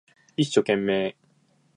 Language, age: Japanese, 19-29